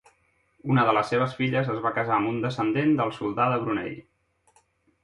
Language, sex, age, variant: Catalan, male, 30-39, Central